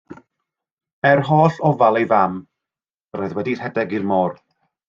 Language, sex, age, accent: Welsh, male, 40-49, Y Deyrnas Unedig Cymraeg